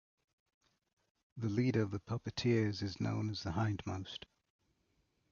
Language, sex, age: English, male, 40-49